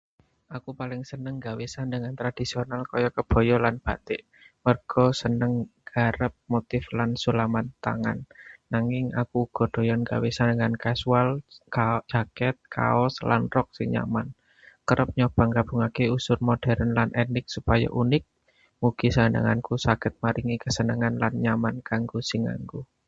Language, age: Javanese, 30-39